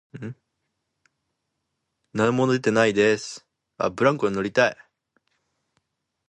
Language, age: Japanese, under 19